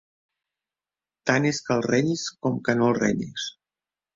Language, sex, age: Catalan, male, 30-39